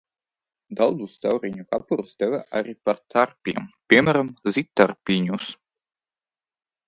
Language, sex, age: Latvian, male, 19-29